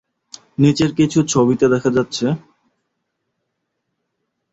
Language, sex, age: Bengali, male, 19-29